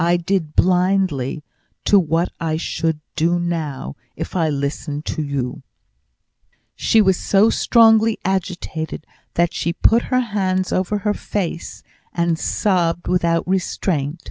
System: none